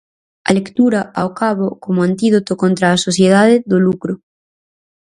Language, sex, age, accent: Galician, female, under 19, Atlántico (seseo e gheada)